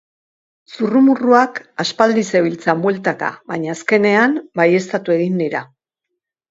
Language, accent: Basque, Erdialdekoa edo Nafarra (Gipuzkoa, Nafarroa)